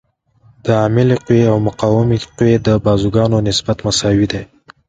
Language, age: Pashto, 19-29